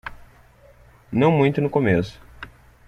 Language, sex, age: Portuguese, male, 30-39